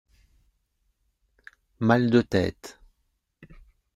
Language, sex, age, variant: French, male, 40-49, Français de métropole